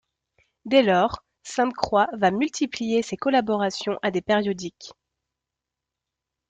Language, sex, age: French, female, 19-29